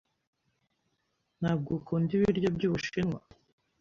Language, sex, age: Kinyarwanda, male, under 19